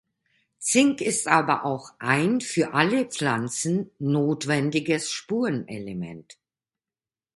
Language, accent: German, Deutschland Deutsch